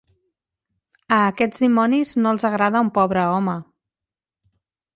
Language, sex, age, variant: Catalan, female, 40-49, Central